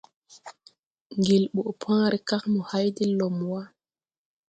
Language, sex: Tupuri, female